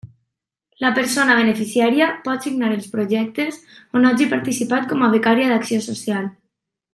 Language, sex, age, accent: Catalan, female, 19-29, valencià